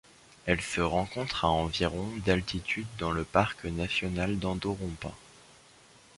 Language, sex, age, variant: French, male, under 19, Français de métropole